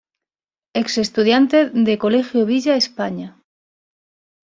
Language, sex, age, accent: Spanish, female, 40-49, España: Sur peninsular (Andalucia, Extremadura, Murcia)